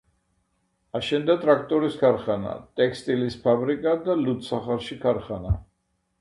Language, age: Georgian, 60-69